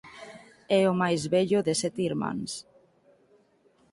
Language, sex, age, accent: Galician, female, 19-29, Normativo (estándar)